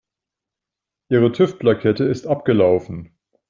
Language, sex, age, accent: German, male, 50-59, Deutschland Deutsch